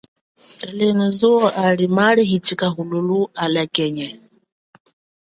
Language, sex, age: Chokwe, female, 40-49